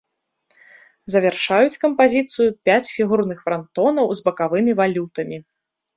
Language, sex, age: Belarusian, female, 30-39